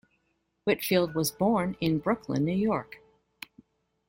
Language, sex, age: English, female, 50-59